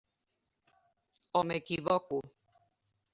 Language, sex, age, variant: Catalan, female, 60-69, Balear